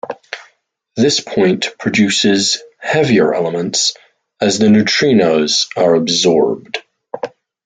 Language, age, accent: English, 19-29, Irish English